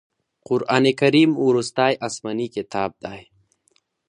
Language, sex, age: Pashto, male, under 19